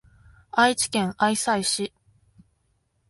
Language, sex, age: Japanese, female, 19-29